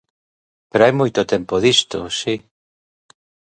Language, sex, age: Galician, male, 40-49